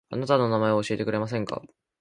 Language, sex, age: Japanese, male, 19-29